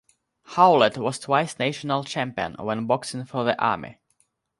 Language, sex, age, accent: English, male, 19-29, Russian; Slavic